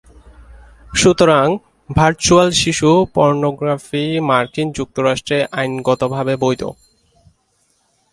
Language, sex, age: Bengali, male, 19-29